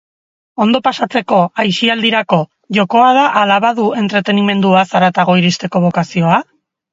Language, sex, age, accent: Basque, female, 40-49, Erdialdekoa edo Nafarra (Gipuzkoa, Nafarroa)